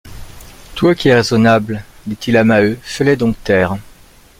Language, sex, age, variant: French, male, 50-59, Français de métropole